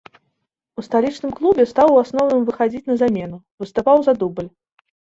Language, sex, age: Belarusian, female, 19-29